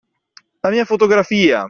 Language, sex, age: Italian, male, 19-29